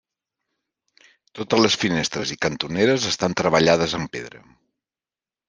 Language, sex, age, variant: Catalan, male, 50-59, Central